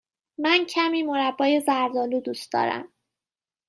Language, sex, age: Persian, female, 30-39